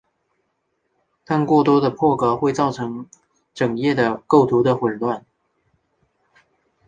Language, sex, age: Chinese, male, under 19